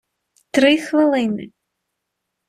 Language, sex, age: Ukrainian, female, 30-39